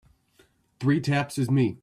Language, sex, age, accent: English, male, 30-39, United States English